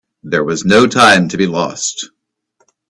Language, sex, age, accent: English, male, 40-49, United States English